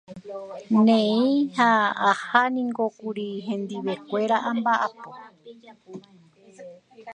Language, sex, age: Guarani, female, 19-29